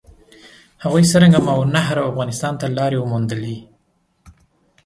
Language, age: Pashto, 19-29